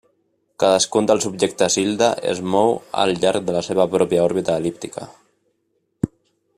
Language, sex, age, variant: Catalan, male, 30-39, Central